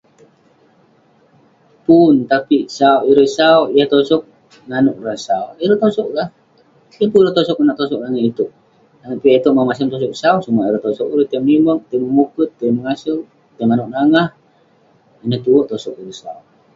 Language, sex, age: Western Penan, male, 19-29